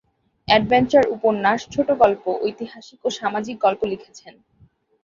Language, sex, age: Bengali, female, under 19